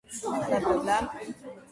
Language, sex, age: Georgian, female, under 19